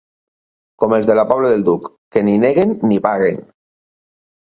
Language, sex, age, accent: Catalan, male, 30-39, apitxat